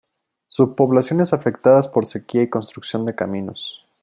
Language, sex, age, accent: Spanish, female, 60-69, México